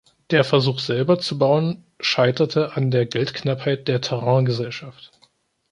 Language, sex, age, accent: German, male, 19-29, Deutschland Deutsch